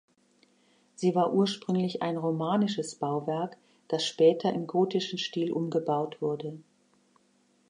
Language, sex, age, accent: German, female, 60-69, Deutschland Deutsch